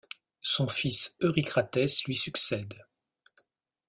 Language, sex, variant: French, male, Français de métropole